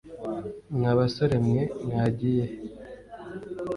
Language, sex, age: Kinyarwanda, male, 19-29